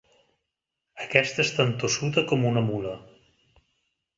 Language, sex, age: Catalan, male, 50-59